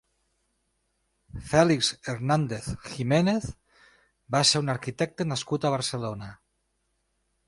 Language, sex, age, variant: Catalan, male, 50-59, Nord-Occidental